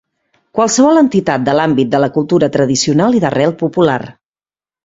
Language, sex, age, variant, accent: Catalan, female, 40-49, Central, Català central